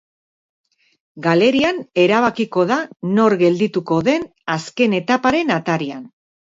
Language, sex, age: Basque, female, 40-49